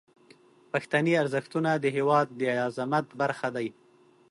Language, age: Pashto, 30-39